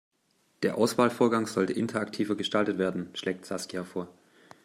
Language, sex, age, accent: German, male, 19-29, Deutschland Deutsch